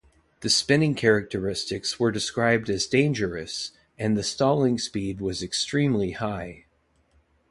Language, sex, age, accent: English, male, 30-39, United States English